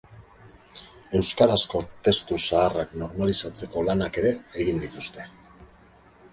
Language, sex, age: Basque, male, 40-49